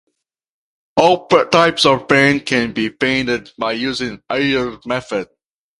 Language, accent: English, India and South Asia (India, Pakistan, Sri Lanka)